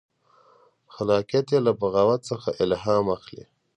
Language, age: Pashto, 19-29